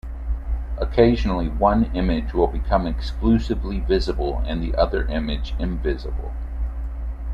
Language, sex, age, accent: English, male, 40-49, United States English